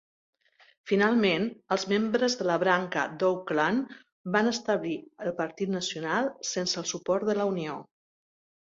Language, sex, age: Catalan, female, 60-69